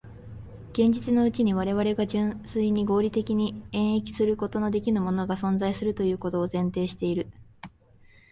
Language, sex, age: Japanese, female, under 19